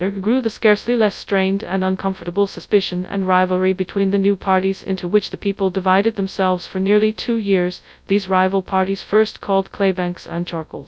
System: TTS, FastPitch